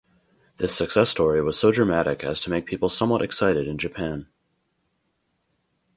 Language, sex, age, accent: English, male, 30-39, United States English